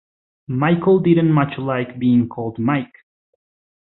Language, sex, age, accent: English, male, 30-39, United States English